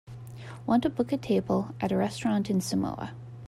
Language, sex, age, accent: English, female, 30-39, United States English